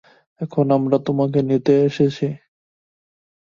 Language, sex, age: Bengali, male, 19-29